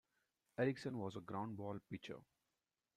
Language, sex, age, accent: English, male, 40-49, India and South Asia (India, Pakistan, Sri Lanka)